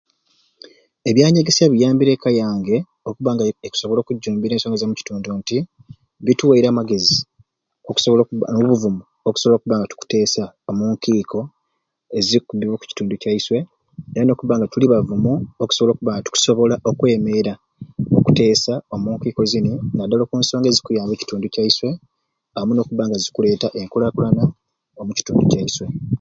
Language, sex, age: Ruuli, male, 30-39